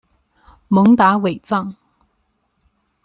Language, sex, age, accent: Chinese, female, 19-29, 出生地：江西省